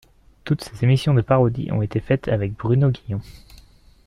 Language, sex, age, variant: French, male, 19-29, Français de métropole